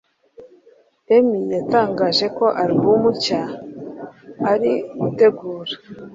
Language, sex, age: Kinyarwanda, female, 30-39